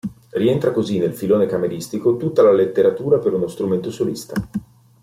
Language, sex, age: Italian, male, 40-49